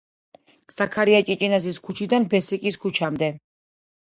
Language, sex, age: Georgian, female, 40-49